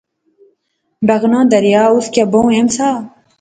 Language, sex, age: Pahari-Potwari, female, 19-29